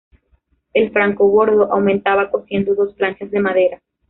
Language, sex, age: Spanish, female, 19-29